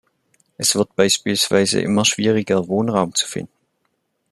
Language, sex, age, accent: German, male, under 19, Deutschland Deutsch